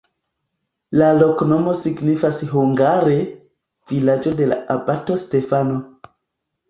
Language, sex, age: Esperanto, male, 19-29